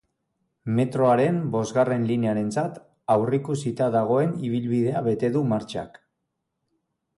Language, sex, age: Basque, male, 40-49